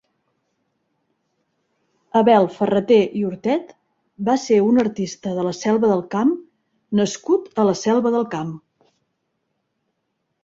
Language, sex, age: Catalan, female, 40-49